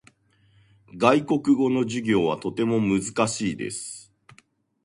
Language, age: Japanese, 30-39